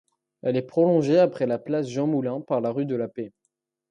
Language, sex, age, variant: French, male, under 19, Français de métropole